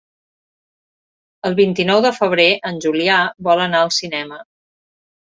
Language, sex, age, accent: Catalan, female, 50-59, Català central